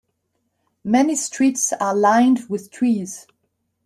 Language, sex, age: English, male, 19-29